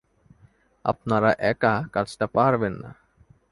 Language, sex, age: Bengali, male, 19-29